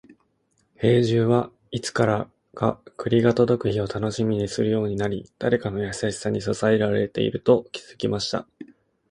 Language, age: Japanese, 19-29